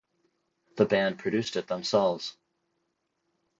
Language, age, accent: English, 30-39, United States English